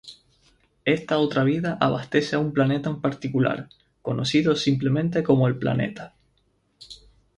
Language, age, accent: Spanish, 19-29, España: Islas Canarias